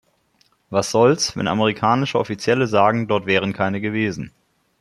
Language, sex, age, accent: German, male, 30-39, Deutschland Deutsch